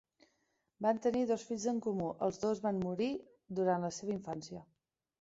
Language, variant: Catalan, Nord-Occidental